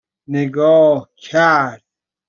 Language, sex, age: Persian, male, 30-39